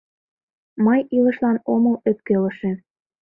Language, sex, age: Mari, female, 19-29